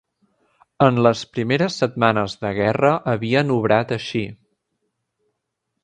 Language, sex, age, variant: Catalan, male, 19-29, Central